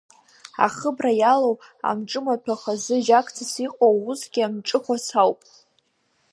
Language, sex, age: Abkhazian, female, under 19